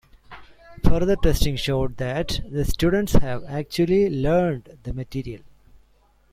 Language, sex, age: English, male, 40-49